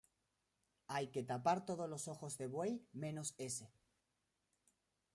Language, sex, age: Spanish, male, 19-29